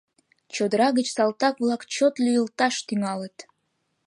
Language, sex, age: Mari, female, under 19